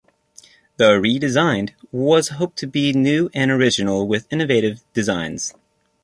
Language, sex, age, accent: English, male, 30-39, United States English